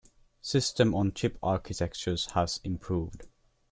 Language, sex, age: English, male, under 19